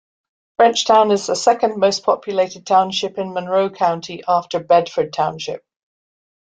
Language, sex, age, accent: English, female, 50-59, Scottish English